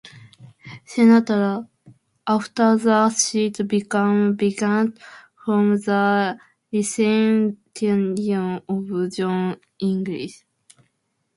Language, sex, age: English, female, under 19